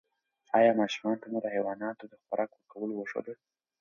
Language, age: Pashto, under 19